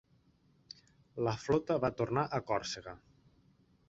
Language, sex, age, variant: Catalan, male, 30-39, Nord-Occidental